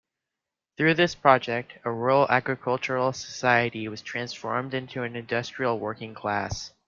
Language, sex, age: English, male, under 19